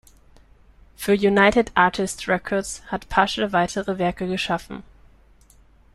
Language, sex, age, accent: German, female, 19-29, Deutschland Deutsch